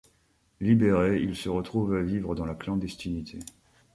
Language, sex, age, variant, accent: French, male, 30-39, Français des départements et régions d'outre-mer, Français de La Réunion